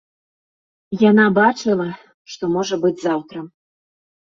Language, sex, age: Belarusian, female, 19-29